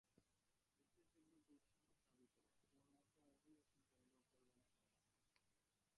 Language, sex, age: Bengali, male, under 19